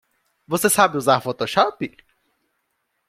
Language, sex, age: Portuguese, male, 19-29